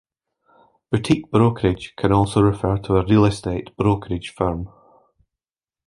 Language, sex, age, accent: English, male, 40-49, Scottish English